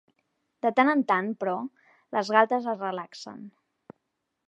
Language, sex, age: Catalan, female, 19-29